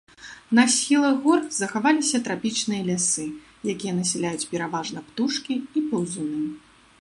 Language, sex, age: Belarusian, female, 30-39